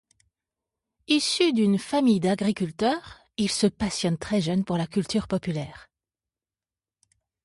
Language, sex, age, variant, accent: French, female, 40-49, Français d'Europe, Français de Suisse